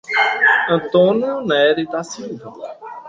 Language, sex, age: Portuguese, male, 40-49